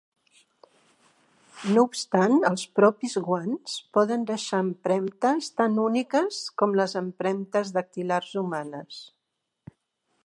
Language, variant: Catalan, Central